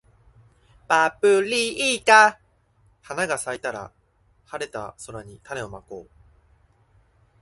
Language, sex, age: Japanese, male, 19-29